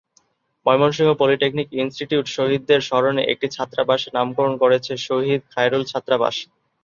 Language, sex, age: Bengali, male, 19-29